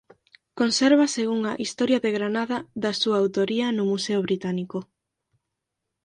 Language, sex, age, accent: Galician, female, under 19, Normativo (estándar)